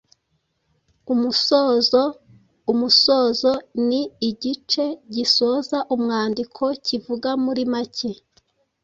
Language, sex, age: Kinyarwanda, female, 30-39